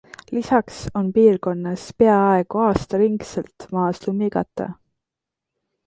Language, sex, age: Estonian, female, 19-29